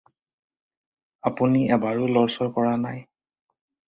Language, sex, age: Assamese, male, 19-29